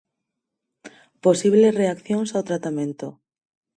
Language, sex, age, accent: Galician, female, 19-29, Normativo (estándar)